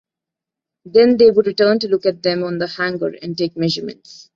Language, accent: English, India and South Asia (India, Pakistan, Sri Lanka)